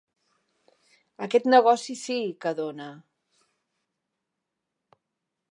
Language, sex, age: Catalan, female, 50-59